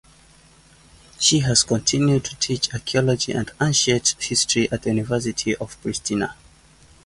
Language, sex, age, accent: English, male, 19-29, United States English